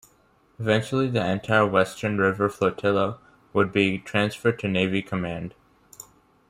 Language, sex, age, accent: English, male, under 19, United States English